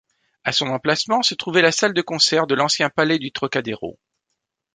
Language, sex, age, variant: French, male, 50-59, Français de métropole